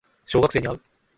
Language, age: Japanese, 19-29